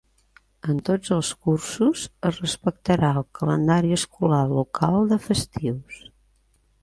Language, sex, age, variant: Catalan, female, 50-59, Central